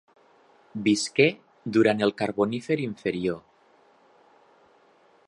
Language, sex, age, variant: Catalan, male, 40-49, Nord-Occidental